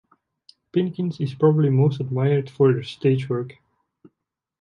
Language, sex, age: English, male, 19-29